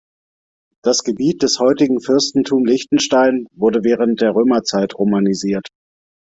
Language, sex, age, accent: German, male, 40-49, Deutschland Deutsch